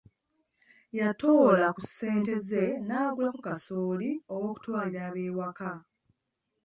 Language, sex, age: Ganda, female, 19-29